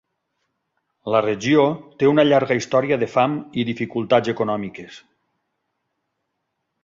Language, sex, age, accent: Catalan, male, 50-59, valencià